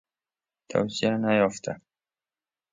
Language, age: Persian, 30-39